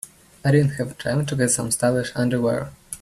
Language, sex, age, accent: English, male, under 19, United States English